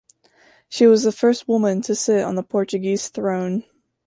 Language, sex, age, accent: English, female, under 19, United States English